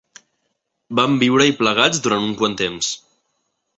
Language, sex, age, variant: Catalan, male, 19-29, Central